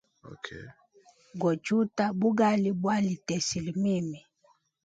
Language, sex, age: Hemba, female, 30-39